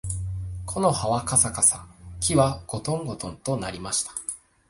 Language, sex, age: Japanese, male, 19-29